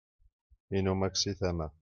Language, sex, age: Kabyle, male, 50-59